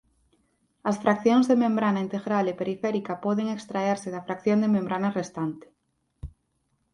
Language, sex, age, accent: Galician, female, 30-39, Atlántico (seseo e gheada)